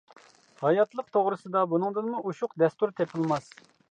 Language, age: Uyghur, 40-49